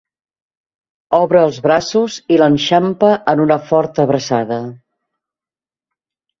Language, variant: Catalan, Central